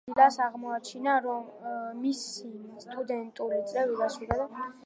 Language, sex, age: Georgian, female, under 19